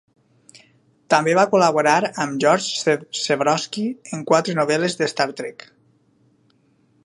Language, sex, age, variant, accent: Catalan, male, 30-39, Valencià meridional, valencià